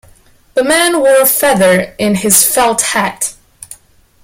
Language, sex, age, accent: English, female, 30-39, United States English